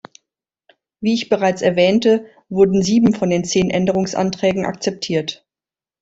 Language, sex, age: German, female, 50-59